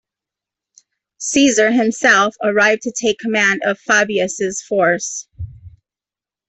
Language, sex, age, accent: English, female, 40-49, United States English